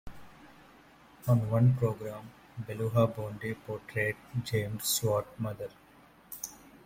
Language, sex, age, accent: English, male, 19-29, India and South Asia (India, Pakistan, Sri Lanka)